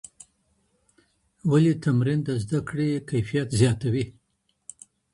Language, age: Pashto, 60-69